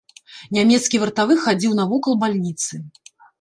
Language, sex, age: Belarusian, female, 40-49